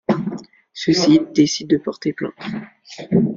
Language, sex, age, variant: French, male, under 19, Français de métropole